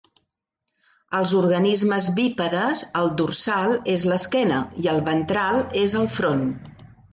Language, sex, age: Catalan, female, 60-69